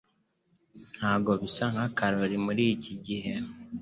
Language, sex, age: Kinyarwanda, male, 19-29